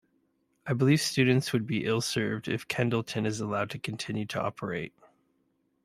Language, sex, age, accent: English, male, 30-39, Canadian English